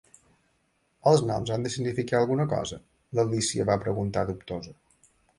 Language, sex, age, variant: Catalan, male, 50-59, Balear